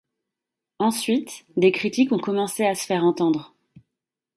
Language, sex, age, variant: French, female, 30-39, Français de métropole